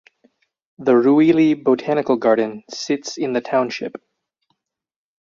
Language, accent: English, United States English